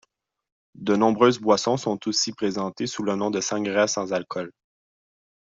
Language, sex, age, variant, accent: French, male, 19-29, Français d'Amérique du Nord, Français du Canada